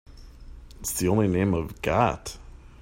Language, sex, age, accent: English, male, 30-39, United States English